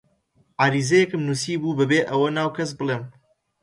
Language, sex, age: Central Kurdish, male, 19-29